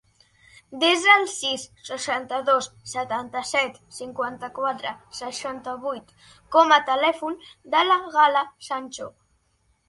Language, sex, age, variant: Catalan, female, 40-49, Central